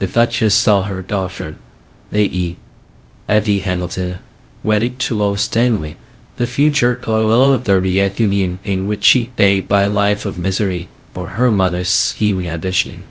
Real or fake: fake